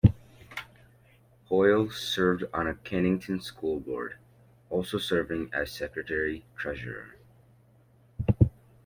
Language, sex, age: English, male, under 19